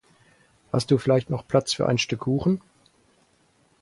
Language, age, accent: German, 60-69, Deutschland Deutsch